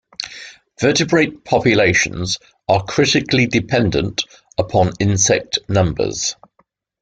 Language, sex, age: English, male, 60-69